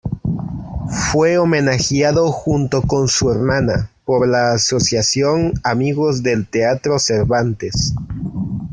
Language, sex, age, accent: Spanish, male, 19-29, América central